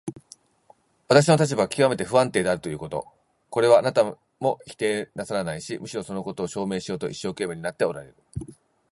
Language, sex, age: Japanese, male, 40-49